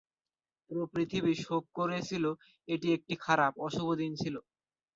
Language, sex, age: Bengali, male, under 19